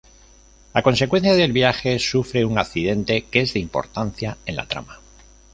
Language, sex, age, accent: Spanish, male, 50-59, España: Norte peninsular (Asturias, Castilla y León, Cantabria, País Vasco, Navarra, Aragón, La Rioja, Guadalajara, Cuenca)